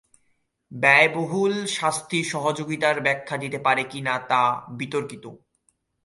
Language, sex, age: Bengali, male, 19-29